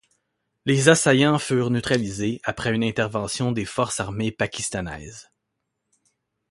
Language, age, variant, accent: French, 40-49, Français d'Amérique du Nord, Français du Canada